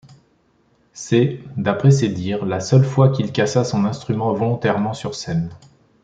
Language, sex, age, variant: French, male, 40-49, Français de métropole